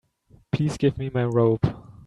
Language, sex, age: English, male, 19-29